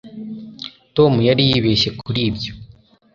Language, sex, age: Kinyarwanda, male, under 19